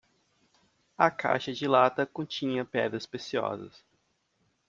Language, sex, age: Portuguese, male, 19-29